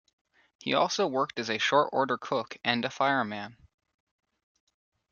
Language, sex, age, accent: English, male, under 19, United States English